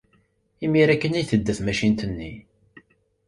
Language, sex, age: Kabyle, male, 30-39